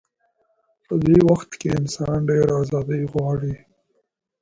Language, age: Pashto, 19-29